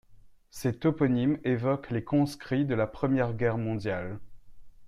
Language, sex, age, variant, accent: French, male, 40-49, Français des départements et régions d'outre-mer, Français de La Réunion